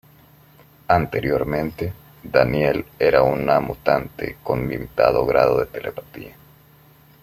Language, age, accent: Spanish, 19-29, América central